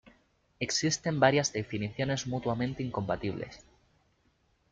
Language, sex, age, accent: Spanish, male, 19-29, España: Sur peninsular (Andalucia, Extremadura, Murcia)